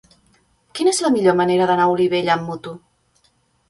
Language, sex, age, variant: Catalan, female, 30-39, Central